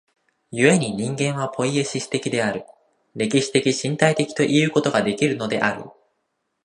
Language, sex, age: Japanese, male, 19-29